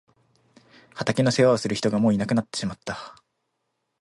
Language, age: Japanese, 19-29